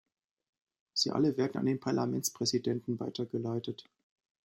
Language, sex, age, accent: German, male, 50-59, Deutschland Deutsch